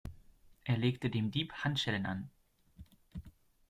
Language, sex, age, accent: German, male, 30-39, Deutschland Deutsch